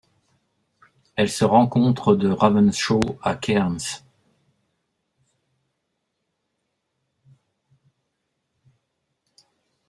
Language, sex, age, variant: French, male, 50-59, Français de métropole